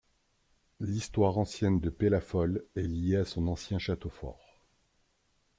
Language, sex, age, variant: French, male, 40-49, Français de métropole